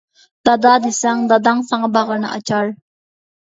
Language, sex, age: Uyghur, female, 19-29